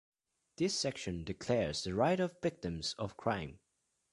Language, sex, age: English, male, under 19